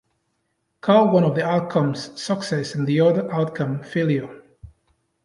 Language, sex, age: English, male, 30-39